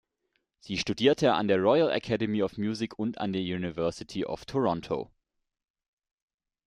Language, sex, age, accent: German, male, 19-29, Deutschland Deutsch